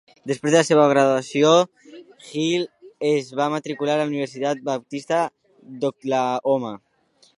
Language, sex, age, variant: Catalan, male, under 19, Alacantí